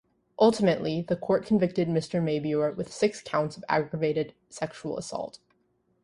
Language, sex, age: English, female, 19-29